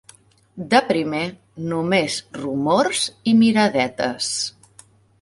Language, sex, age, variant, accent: Catalan, female, 40-49, Central, central